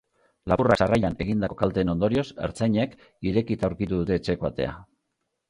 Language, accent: Basque, Mendebalekoa (Araba, Bizkaia, Gipuzkoako mendebaleko herri batzuk)